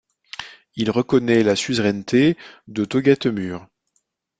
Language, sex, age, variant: French, male, 40-49, Français de métropole